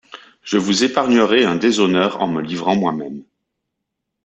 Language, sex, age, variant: French, male, 30-39, Français de métropole